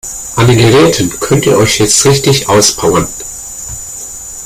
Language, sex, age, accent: German, male, 40-49, Deutschland Deutsch